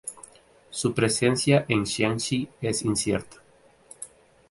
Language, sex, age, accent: Spanish, male, 19-29, América central